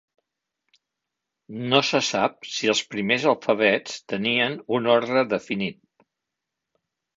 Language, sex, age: Catalan, male, 60-69